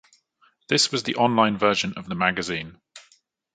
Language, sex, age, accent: English, male, 30-39, England English